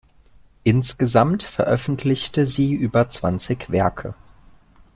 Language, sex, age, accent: German, male, 19-29, Deutschland Deutsch